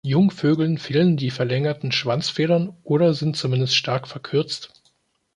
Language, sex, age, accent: German, male, 19-29, Deutschland Deutsch